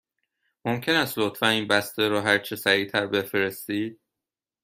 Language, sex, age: Persian, male, 30-39